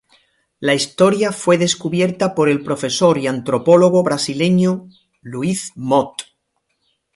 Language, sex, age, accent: Spanish, male, 50-59, España: Sur peninsular (Andalucia, Extremadura, Murcia)